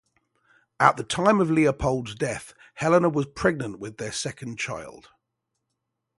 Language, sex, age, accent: English, male, 40-49, England English